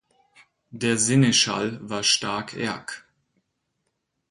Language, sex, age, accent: German, male, 19-29, Deutschland Deutsch